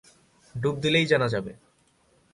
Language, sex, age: Bengali, male, 19-29